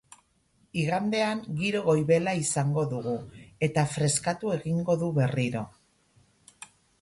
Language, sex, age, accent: Basque, female, 50-59, Erdialdekoa edo Nafarra (Gipuzkoa, Nafarroa)